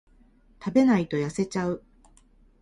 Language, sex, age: Japanese, female, 50-59